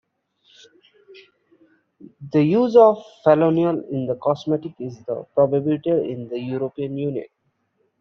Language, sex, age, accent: English, male, 19-29, India and South Asia (India, Pakistan, Sri Lanka)